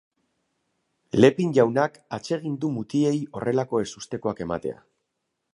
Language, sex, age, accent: Basque, male, 30-39, Mendebalekoa (Araba, Bizkaia, Gipuzkoako mendebaleko herri batzuk)